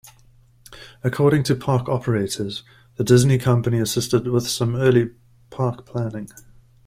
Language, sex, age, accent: English, male, 30-39, Southern African (South Africa, Zimbabwe, Namibia)